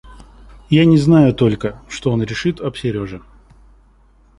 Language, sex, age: Russian, male, 19-29